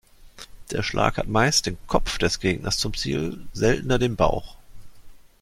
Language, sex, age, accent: German, male, 50-59, Deutschland Deutsch